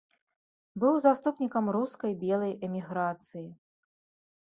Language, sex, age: Belarusian, female, 30-39